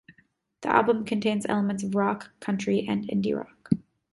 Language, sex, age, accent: English, female, 19-29, United States English